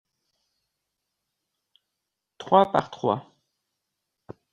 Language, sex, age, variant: French, male, 40-49, Français de métropole